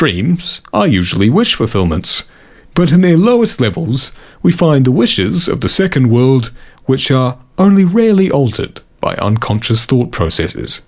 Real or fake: real